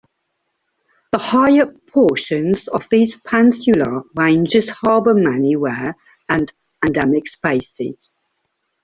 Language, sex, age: English, female, 40-49